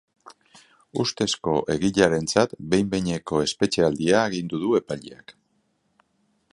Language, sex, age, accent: Basque, male, 40-49, Mendebalekoa (Araba, Bizkaia, Gipuzkoako mendebaleko herri batzuk)